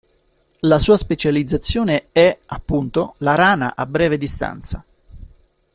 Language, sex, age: Italian, male, 50-59